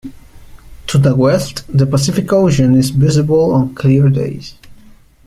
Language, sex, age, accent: English, male, 19-29, United States English